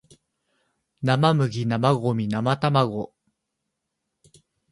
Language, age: Japanese, 19-29